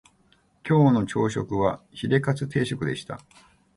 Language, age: Japanese, 60-69